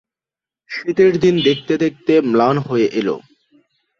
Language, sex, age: Bengali, male, 19-29